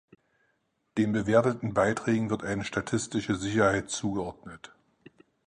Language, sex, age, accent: German, male, 50-59, Deutschland Deutsch